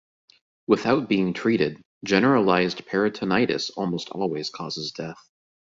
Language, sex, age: English, male, 19-29